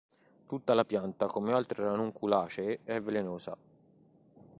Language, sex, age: Italian, male, 40-49